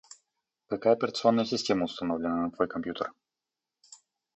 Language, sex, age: Russian, male, 30-39